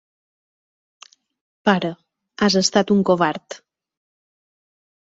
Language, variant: Catalan, Balear